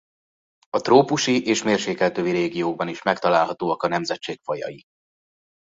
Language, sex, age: Hungarian, male, 30-39